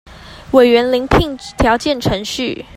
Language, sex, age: Chinese, female, 19-29